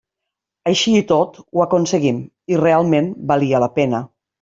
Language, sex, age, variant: Catalan, female, 50-59, Nord-Occidental